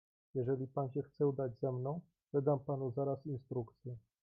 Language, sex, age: Polish, male, 19-29